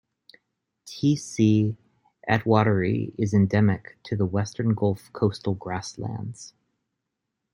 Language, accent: English, United States English